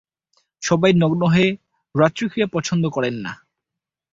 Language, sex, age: Bengali, male, 19-29